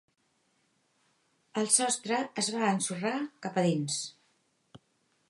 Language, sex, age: Catalan, female, 60-69